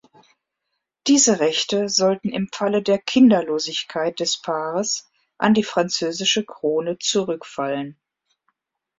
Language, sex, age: German, female, 50-59